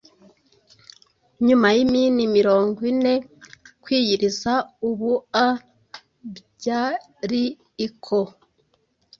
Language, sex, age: Kinyarwanda, female, 30-39